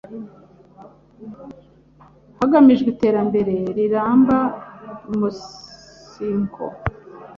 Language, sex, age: Kinyarwanda, male, 19-29